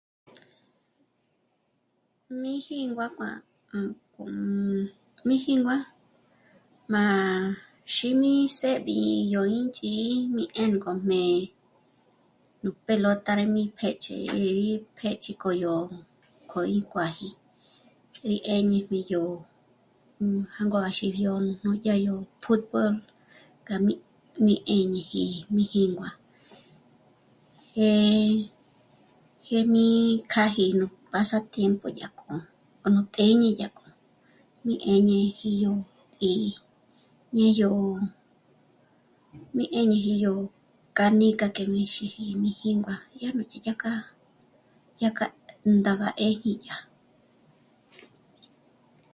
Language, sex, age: Michoacán Mazahua, female, 19-29